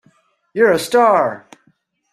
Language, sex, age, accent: English, male, 50-59, United States English